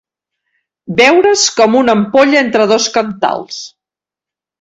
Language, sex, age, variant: Catalan, female, 50-59, Central